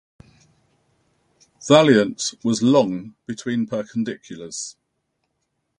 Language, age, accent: English, 70-79, England English